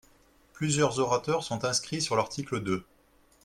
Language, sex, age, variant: French, male, 30-39, Français de métropole